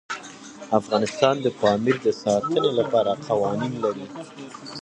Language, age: Pashto, 19-29